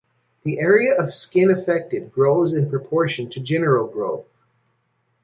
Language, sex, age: English, male, 40-49